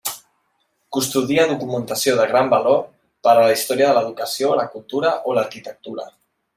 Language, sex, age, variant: Catalan, male, 19-29, Central